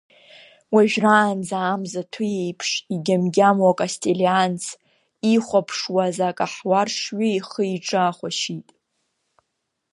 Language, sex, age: Abkhazian, female, under 19